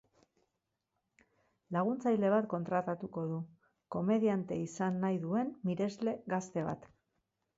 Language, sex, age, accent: Basque, female, 50-59, Mendebalekoa (Araba, Bizkaia, Gipuzkoako mendebaleko herri batzuk)